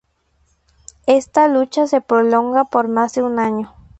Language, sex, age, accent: Spanish, male, 19-29, México